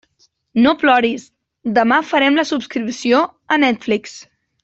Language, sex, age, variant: Catalan, female, 19-29, Central